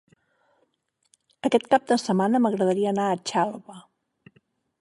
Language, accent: Catalan, central; nord-occidental